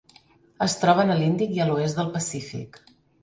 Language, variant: Catalan, Central